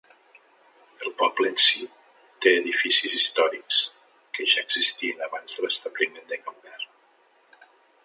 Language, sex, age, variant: Catalan, male, 50-59, Central